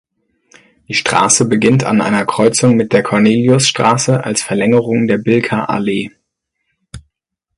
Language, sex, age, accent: German, male, 19-29, Deutschland Deutsch